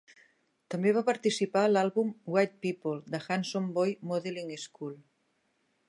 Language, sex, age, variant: Catalan, female, 60-69, Central